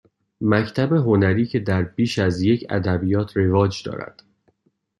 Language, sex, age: Persian, male, 19-29